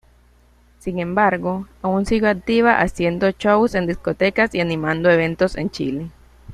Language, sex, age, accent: Spanish, female, 19-29, Caribe: Cuba, Venezuela, Puerto Rico, República Dominicana, Panamá, Colombia caribeña, México caribeño, Costa del golfo de México